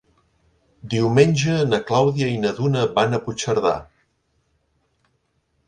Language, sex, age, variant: Catalan, male, 50-59, Central